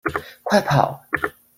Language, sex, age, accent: Chinese, female, 19-29, 出生地：宜蘭縣